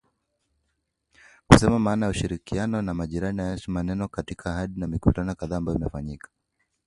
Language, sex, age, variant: Swahili, male, 19-29, Kiswahili cha Bara ya Kenya